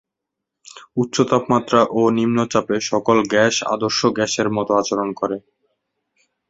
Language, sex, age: Bengali, male, 19-29